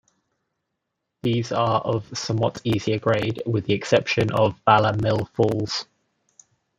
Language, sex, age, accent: English, male, 19-29, England English